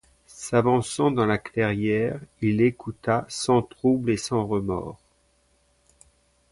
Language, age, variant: French, 50-59, Français de métropole